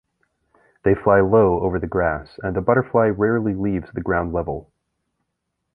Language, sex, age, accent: English, male, 30-39, United States English